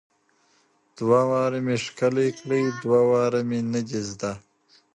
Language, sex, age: Pashto, male, 30-39